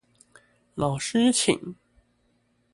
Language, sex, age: Chinese, male, 19-29